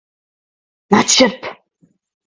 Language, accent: Latvian, Kurzeme